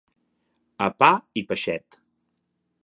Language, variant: Catalan, Nord-Occidental